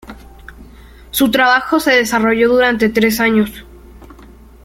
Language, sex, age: Spanish, male, under 19